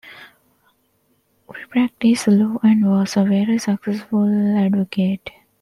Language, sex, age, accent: English, female, 19-29, India and South Asia (India, Pakistan, Sri Lanka)